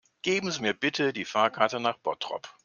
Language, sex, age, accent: German, male, 60-69, Deutschland Deutsch